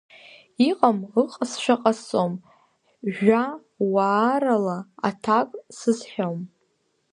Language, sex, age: Abkhazian, female, under 19